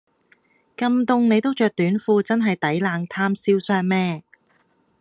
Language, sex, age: Cantonese, female, under 19